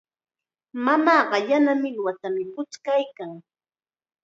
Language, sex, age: Chiquián Ancash Quechua, female, 30-39